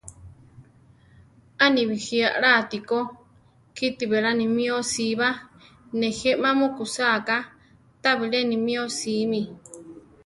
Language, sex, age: Central Tarahumara, female, 30-39